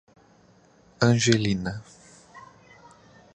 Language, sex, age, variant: Portuguese, male, 30-39, Portuguese (Brasil)